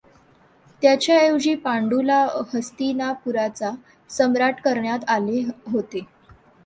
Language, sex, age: Marathi, female, under 19